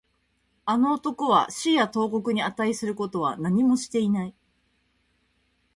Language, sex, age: Japanese, female, 30-39